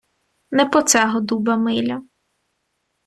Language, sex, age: Ukrainian, female, 30-39